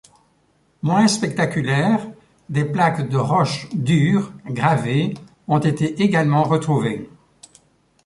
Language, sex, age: French, male, 70-79